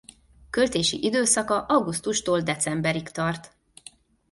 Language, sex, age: Hungarian, female, 40-49